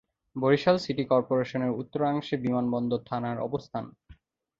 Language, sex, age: Bengali, male, 19-29